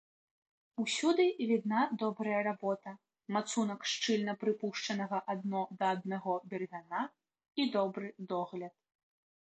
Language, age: Belarusian, 19-29